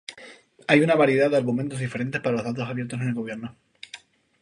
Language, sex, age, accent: Spanish, male, 19-29, España: Islas Canarias